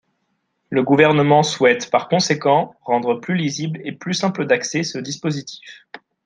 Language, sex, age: French, male, 19-29